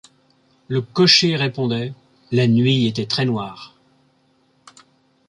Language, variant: French, Français de métropole